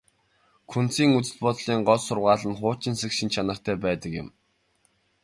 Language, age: Mongolian, 19-29